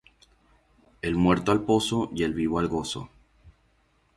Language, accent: Spanish, América central